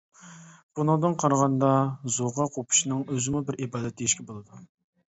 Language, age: Uyghur, 30-39